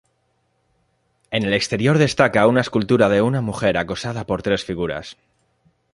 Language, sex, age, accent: Spanish, male, 19-29, España: Norte peninsular (Asturias, Castilla y León, Cantabria, País Vasco, Navarra, Aragón, La Rioja, Guadalajara, Cuenca)